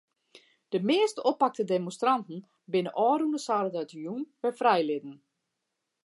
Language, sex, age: Western Frisian, female, 40-49